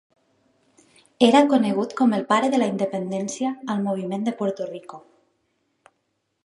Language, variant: Catalan, Nord-Occidental